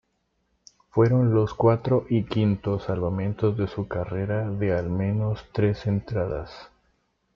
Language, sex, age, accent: Spanish, male, 19-29, América central